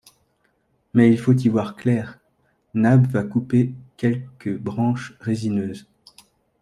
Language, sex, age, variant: French, male, 30-39, Français de métropole